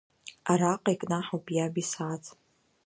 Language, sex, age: Abkhazian, female, under 19